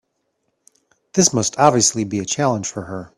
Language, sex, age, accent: English, male, 40-49, United States English